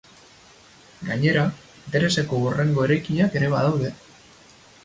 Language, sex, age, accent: Basque, male, 30-39, Mendebalekoa (Araba, Bizkaia, Gipuzkoako mendebaleko herri batzuk)